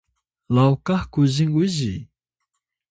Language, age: Atayal, 30-39